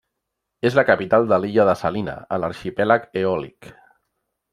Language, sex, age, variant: Catalan, male, 40-49, Central